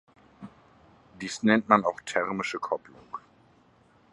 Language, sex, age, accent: German, male, 50-59, Deutschland Deutsch